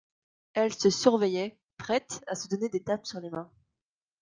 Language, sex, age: French, female, under 19